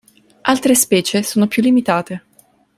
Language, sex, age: Italian, female, 19-29